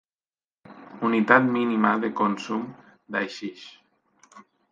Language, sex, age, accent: Catalan, male, 19-29, valencià